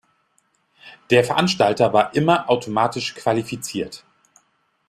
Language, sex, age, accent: German, male, 40-49, Deutschland Deutsch